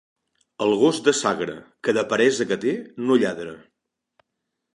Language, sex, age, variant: Catalan, male, 40-49, Nord-Occidental